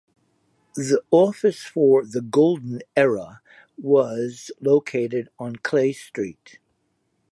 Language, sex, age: English, male, 70-79